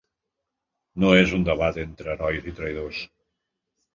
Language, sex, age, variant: Catalan, male, 50-59, Central